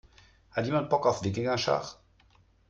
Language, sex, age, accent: German, male, 30-39, Deutschland Deutsch